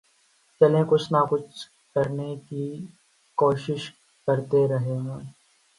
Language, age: Urdu, 19-29